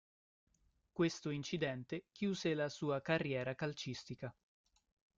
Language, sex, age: Italian, male, 30-39